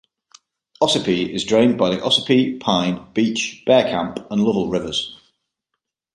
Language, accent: English, England English